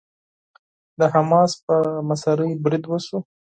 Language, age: Pashto, 19-29